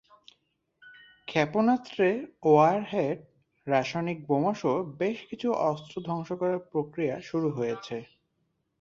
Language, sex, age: Bengali, male, 19-29